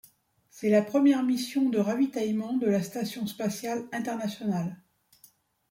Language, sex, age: French, female, 50-59